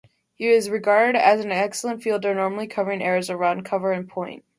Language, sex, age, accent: English, female, under 19, United States English